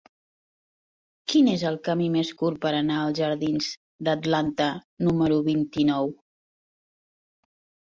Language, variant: Catalan, Central